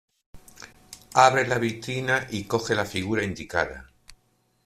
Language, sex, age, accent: Spanish, male, 50-59, España: Norte peninsular (Asturias, Castilla y León, Cantabria, País Vasco, Navarra, Aragón, La Rioja, Guadalajara, Cuenca)